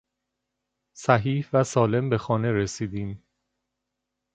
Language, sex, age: Persian, male, 30-39